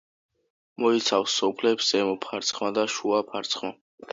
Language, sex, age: Georgian, male, 19-29